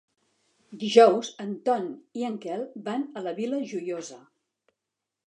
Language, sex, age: Catalan, female, 60-69